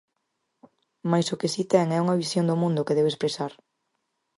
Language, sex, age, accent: Galician, female, 19-29, Central (gheada)